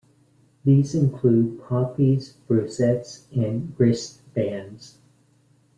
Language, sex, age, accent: English, male, 50-59, United States English